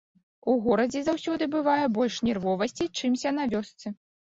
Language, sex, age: Belarusian, female, 30-39